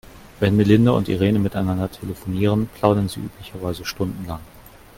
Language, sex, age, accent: German, male, 40-49, Deutschland Deutsch